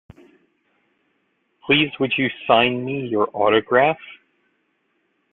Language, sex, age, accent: English, male, 30-39, United States English